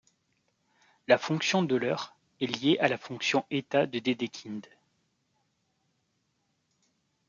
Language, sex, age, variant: French, male, 30-39, Français de métropole